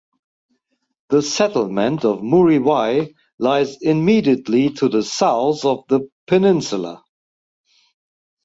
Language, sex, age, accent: English, male, 50-59, England English